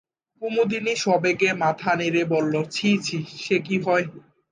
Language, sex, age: Bengali, male, 19-29